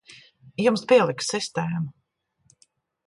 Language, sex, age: Latvian, female, 60-69